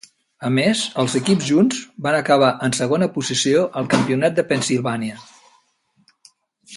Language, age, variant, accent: Catalan, 60-69, Central, central